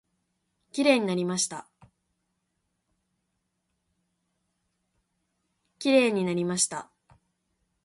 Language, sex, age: Japanese, female, 19-29